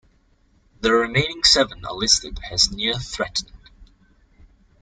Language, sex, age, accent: English, male, 19-29, Singaporean English